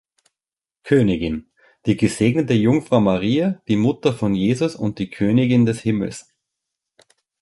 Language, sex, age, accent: German, male, 30-39, Österreichisches Deutsch